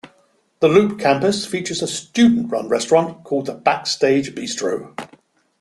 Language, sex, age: English, male, 60-69